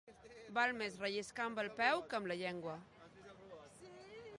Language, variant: Catalan, Nord-Occidental